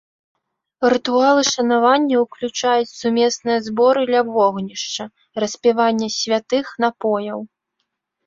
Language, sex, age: Belarusian, female, 19-29